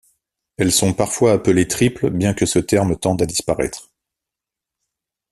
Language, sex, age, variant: French, male, 40-49, Français de métropole